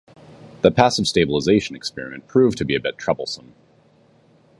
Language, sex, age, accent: English, male, 30-39, United States English